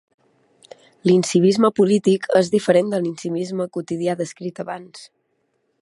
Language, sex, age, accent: Catalan, female, 19-29, balear; central